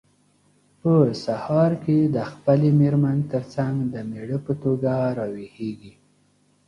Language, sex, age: Pashto, male, 19-29